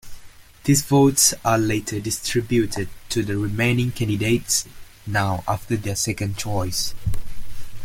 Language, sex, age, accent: English, male, 19-29, Malaysian English